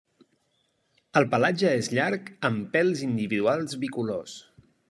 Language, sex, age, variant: Catalan, male, 30-39, Central